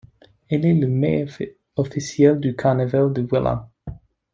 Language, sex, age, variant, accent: French, male, 19-29, Français d'Europe, Français du Royaume-Uni